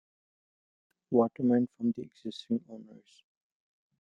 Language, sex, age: English, male, under 19